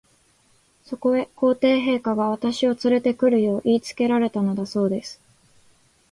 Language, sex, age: Japanese, female, 19-29